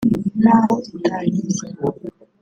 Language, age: Kinyarwanda, 19-29